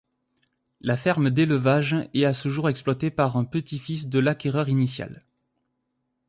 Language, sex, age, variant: French, male, 19-29, Français de métropole